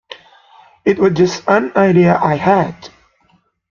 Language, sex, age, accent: English, male, 19-29, United States English